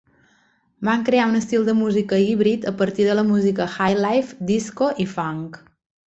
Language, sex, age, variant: Catalan, female, 40-49, Balear